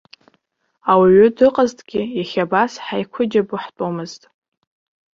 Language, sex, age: Abkhazian, male, under 19